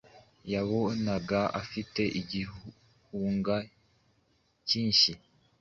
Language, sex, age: Kinyarwanda, male, 19-29